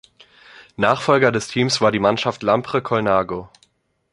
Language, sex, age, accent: German, male, 19-29, Deutschland Deutsch